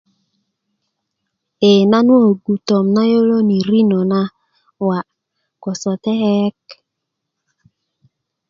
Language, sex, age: Kuku, female, 19-29